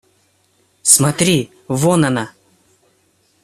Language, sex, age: Russian, male, 19-29